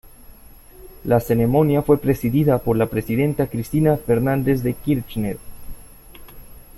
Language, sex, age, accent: Spanish, male, 19-29, América central